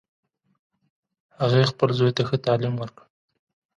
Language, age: Pashto, 30-39